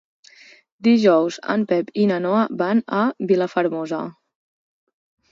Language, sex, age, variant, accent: Catalan, female, 19-29, Central, central